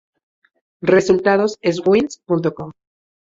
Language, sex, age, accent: Spanish, male, 19-29, México